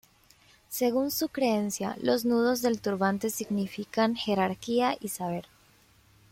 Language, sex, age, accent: Spanish, female, 19-29, América central